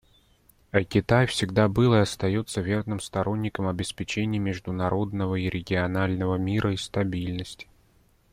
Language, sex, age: Russian, male, 30-39